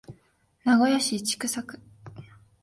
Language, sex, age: Japanese, female, 19-29